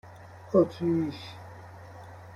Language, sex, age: Persian, male, 30-39